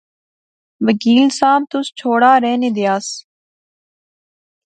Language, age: Pahari-Potwari, 19-29